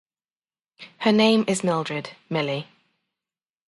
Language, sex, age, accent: English, female, 30-39, England English